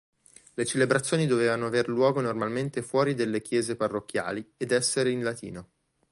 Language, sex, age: Italian, male, 19-29